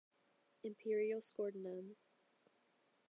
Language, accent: English, United States English